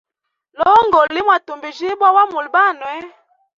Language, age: Hemba, 30-39